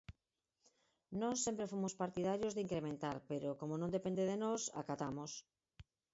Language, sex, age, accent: Galician, female, 40-49, Central (gheada)